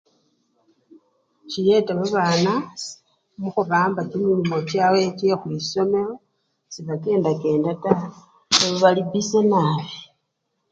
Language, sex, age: Luyia, female, 40-49